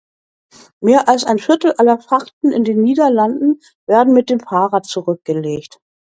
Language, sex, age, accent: German, female, 60-69, Deutschland Deutsch